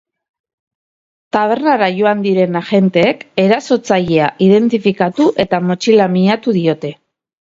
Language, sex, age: Basque, female, 30-39